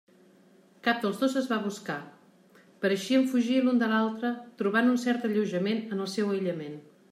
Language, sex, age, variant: Catalan, female, 40-49, Central